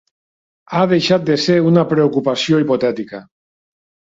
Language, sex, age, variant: Catalan, male, 40-49, Nord-Occidental